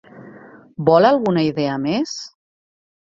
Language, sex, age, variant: Catalan, female, 40-49, Central